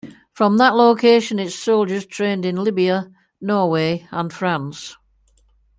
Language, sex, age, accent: English, female, 60-69, England English